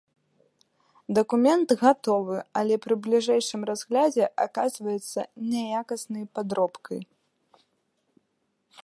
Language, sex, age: Belarusian, female, 19-29